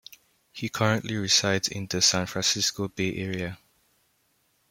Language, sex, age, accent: English, male, under 19, Southern African (South Africa, Zimbabwe, Namibia)